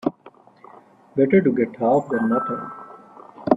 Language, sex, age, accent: English, male, 30-39, India and South Asia (India, Pakistan, Sri Lanka)